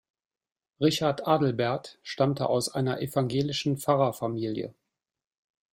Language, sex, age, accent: German, male, 50-59, Deutschland Deutsch